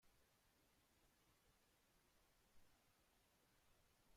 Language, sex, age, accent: Spanish, male, 40-49, México